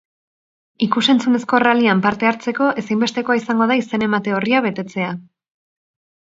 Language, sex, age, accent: Basque, female, 30-39, Erdialdekoa edo Nafarra (Gipuzkoa, Nafarroa)